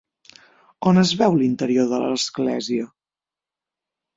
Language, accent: Catalan, central; septentrional